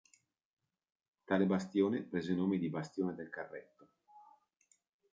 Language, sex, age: Italian, male, 40-49